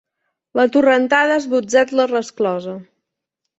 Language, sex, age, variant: Catalan, female, 30-39, Central